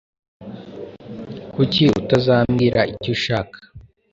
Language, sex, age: Kinyarwanda, male, 19-29